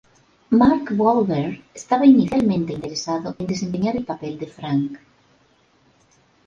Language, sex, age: Spanish, female, 50-59